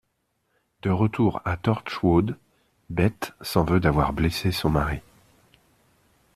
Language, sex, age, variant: French, male, 30-39, Français de métropole